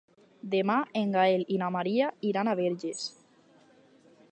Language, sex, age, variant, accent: Catalan, female, under 19, Alacantí, valencià